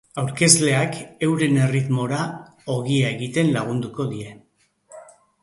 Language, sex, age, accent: Basque, male, 60-69, Erdialdekoa edo Nafarra (Gipuzkoa, Nafarroa)